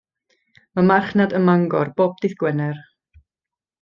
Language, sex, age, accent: Welsh, female, 30-39, Y Deyrnas Unedig Cymraeg